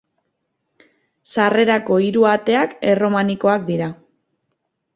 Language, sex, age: Basque, female, 19-29